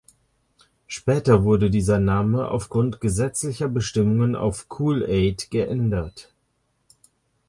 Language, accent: German, Deutschland Deutsch